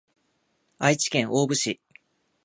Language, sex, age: Japanese, male, 19-29